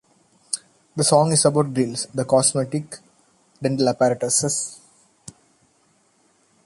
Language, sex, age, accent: English, male, 19-29, India and South Asia (India, Pakistan, Sri Lanka)